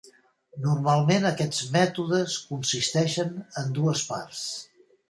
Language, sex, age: Catalan, male, 80-89